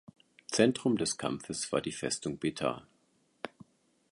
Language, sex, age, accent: German, male, 40-49, Deutschland Deutsch